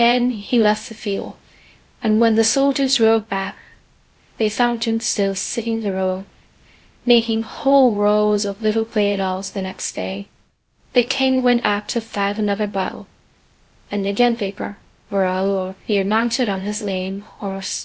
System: TTS, VITS